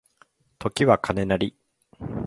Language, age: Japanese, 40-49